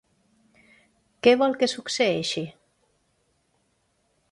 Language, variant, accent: Catalan, Valencià meridional, valencià